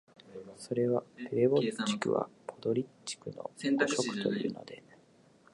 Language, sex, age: Japanese, male, 19-29